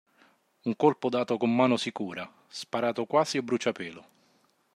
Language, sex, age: Italian, male, 40-49